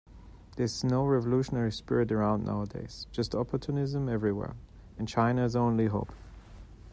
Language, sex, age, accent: English, male, 40-49, England English